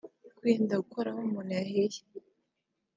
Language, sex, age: Kinyarwanda, female, under 19